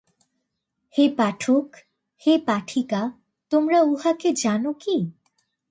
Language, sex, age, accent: Bengali, female, under 19, প্রমিত বাংলা